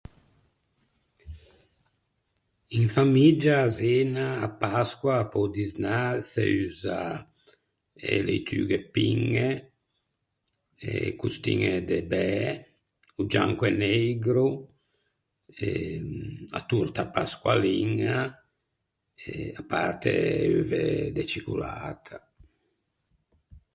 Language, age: Ligurian, 70-79